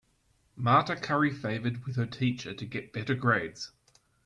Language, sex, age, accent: English, male, 30-39, Australian English